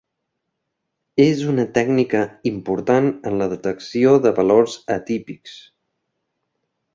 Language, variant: Catalan, Central